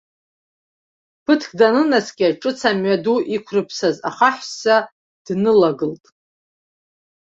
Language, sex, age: Abkhazian, female, 30-39